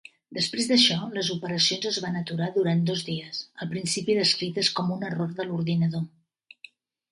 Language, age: Catalan, 60-69